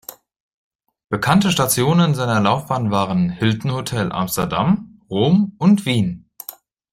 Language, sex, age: German, male, 19-29